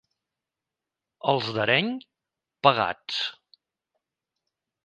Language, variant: Catalan, Central